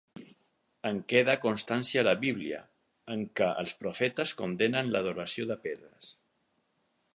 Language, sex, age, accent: Catalan, male, 50-59, mallorquí